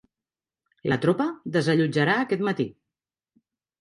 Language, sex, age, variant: Catalan, female, 40-49, Central